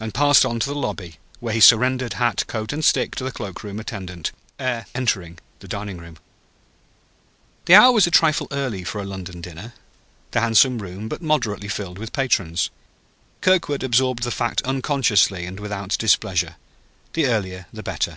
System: none